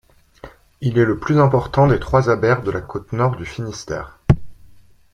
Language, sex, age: French, male, 30-39